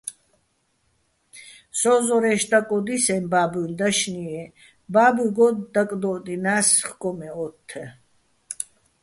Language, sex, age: Bats, female, 60-69